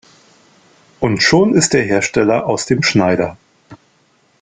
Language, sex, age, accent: German, male, 40-49, Deutschland Deutsch